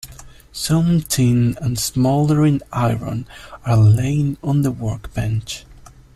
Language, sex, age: English, male, 19-29